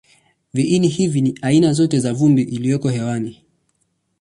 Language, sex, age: Swahili, male, 19-29